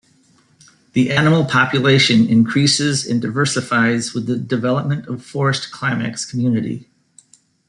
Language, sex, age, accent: English, male, 50-59, United States English